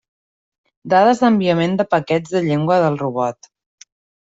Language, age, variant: Catalan, 19-29, Central